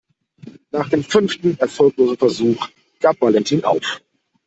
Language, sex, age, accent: German, male, 30-39, Deutschland Deutsch